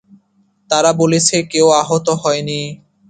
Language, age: Bengali, 19-29